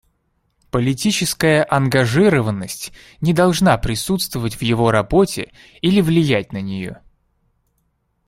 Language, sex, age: Russian, male, 19-29